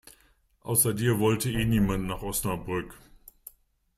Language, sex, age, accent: German, male, 60-69, Deutschland Deutsch